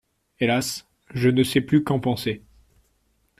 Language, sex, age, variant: French, male, 19-29, Français de métropole